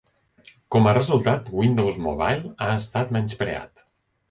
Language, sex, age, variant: Catalan, male, 40-49, Central